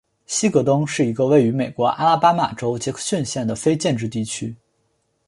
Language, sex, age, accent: Chinese, male, 19-29, 出生地：辽宁省